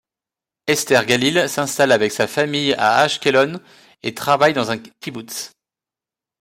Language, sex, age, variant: French, male, 40-49, Français de métropole